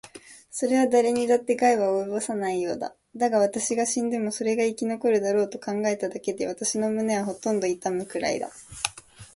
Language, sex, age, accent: Japanese, female, 19-29, 標準語